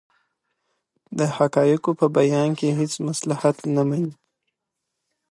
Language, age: Pashto, 19-29